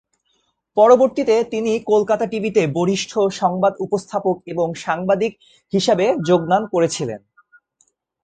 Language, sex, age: Bengali, male, 19-29